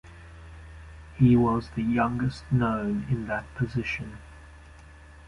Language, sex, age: English, male, 30-39